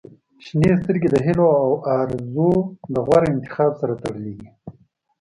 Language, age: Pashto, under 19